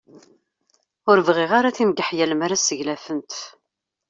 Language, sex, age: Kabyle, female, 30-39